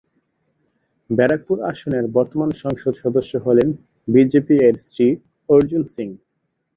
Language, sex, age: Bengali, male, 19-29